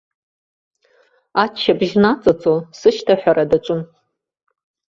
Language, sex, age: Abkhazian, female, 60-69